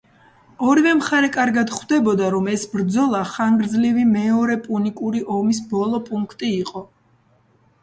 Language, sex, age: Georgian, female, 30-39